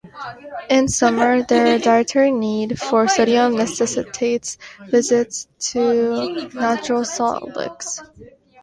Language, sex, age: English, female, 19-29